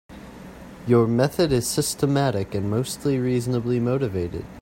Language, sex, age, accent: English, male, 19-29, United States English